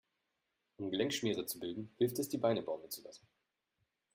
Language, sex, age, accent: German, male, 30-39, Deutschland Deutsch